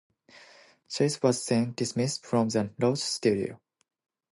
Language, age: English, 19-29